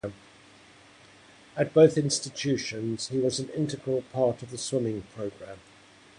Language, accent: English, Southern African (South Africa, Zimbabwe, Namibia)